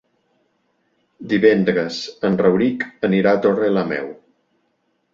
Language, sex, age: Catalan, male, 40-49